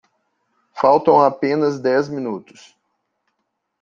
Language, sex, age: Portuguese, male, 40-49